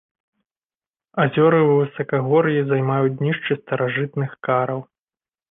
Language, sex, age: Belarusian, male, 30-39